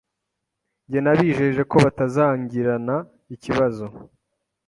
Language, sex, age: Kinyarwanda, male, 19-29